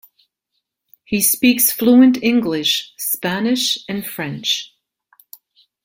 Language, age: English, 50-59